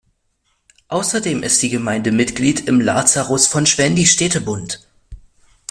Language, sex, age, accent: German, male, under 19, Deutschland Deutsch